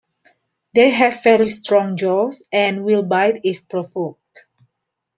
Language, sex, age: English, female, 30-39